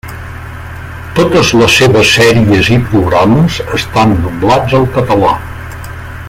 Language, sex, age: Catalan, male, 60-69